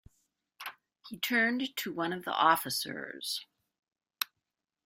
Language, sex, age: English, female, 50-59